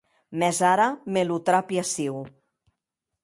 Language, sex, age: Occitan, female, 60-69